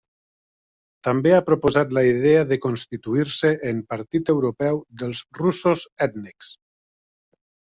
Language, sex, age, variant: Catalan, male, 40-49, Septentrional